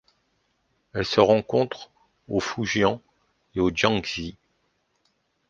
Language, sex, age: French, male, 50-59